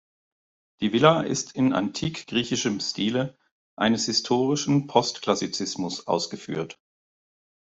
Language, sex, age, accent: German, male, 40-49, Deutschland Deutsch